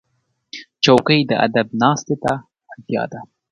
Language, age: Pashto, 19-29